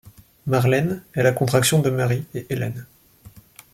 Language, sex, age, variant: French, male, 19-29, Français de métropole